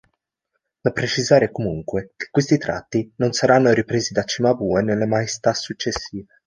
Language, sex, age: Italian, male, 19-29